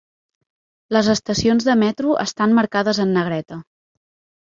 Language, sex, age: Catalan, female, 19-29